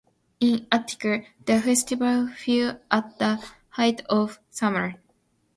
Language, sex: English, female